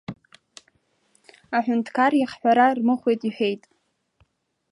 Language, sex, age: Abkhazian, female, under 19